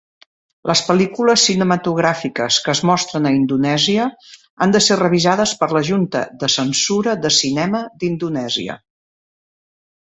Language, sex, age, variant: Catalan, female, 50-59, Central